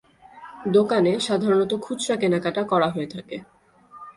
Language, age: Bengali, 19-29